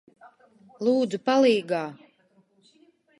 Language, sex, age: Latvian, female, 50-59